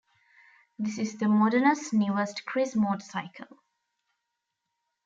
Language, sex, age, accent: English, female, 19-29, India and South Asia (India, Pakistan, Sri Lanka)